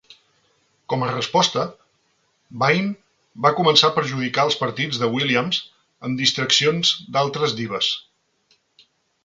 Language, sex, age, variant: Catalan, male, 40-49, Central